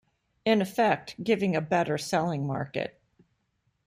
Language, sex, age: English, female, 60-69